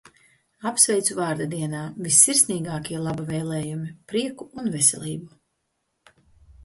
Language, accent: Latvian, bez akcenta